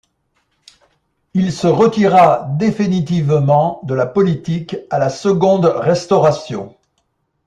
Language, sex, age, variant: French, male, 70-79, Français de métropole